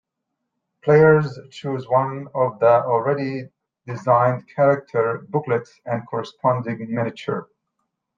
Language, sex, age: English, male, 50-59